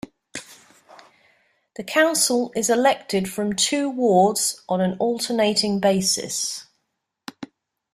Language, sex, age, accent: English, female, 50-59, England English